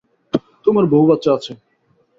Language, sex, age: Bengali, male, 19-29